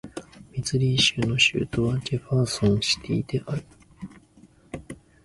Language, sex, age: Japanese, male, 19-29